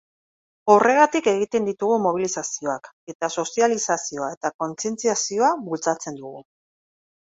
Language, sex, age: Basque, female, 40-49